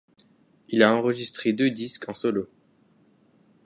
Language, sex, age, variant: French, male, 19-29, Français de métropole